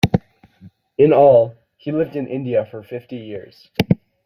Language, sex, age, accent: English, male, 19-29, United States English